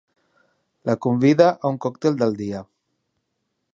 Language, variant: Catalan, Central